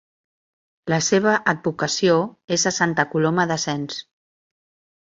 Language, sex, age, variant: Catalan, female, 50-59, Central